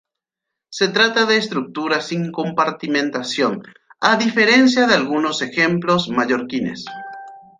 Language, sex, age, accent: Spanish, male, 40-49, Rioplatense: Argentina, Uruguay, este de Bolivia, Paraguay